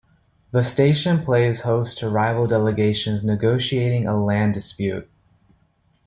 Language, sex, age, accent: English, male, 19-29, United States English